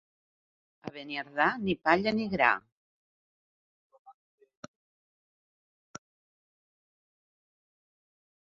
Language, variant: Catalan, Central